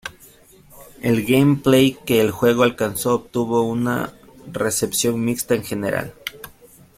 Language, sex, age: Spanish, male, 30-39